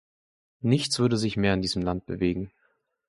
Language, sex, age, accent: German, male, 19-29, Deutschland Deutsch